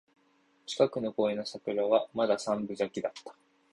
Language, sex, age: Japanese, male, 19-29